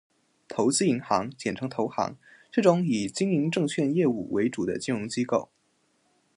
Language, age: Chinese, under 19